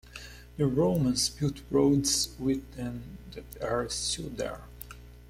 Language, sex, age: English, male, 19-29